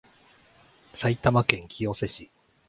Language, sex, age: Japanese, male, 40-49